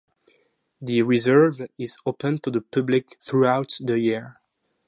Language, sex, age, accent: English, male, 19-29, French